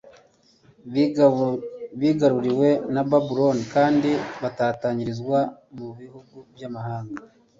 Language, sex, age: Kinyarwanda, male, 40-49